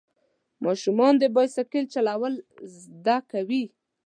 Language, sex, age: Pashto, female, 19-29